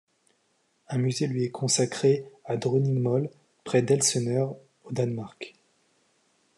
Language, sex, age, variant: French, male, 30-39, Français de métropole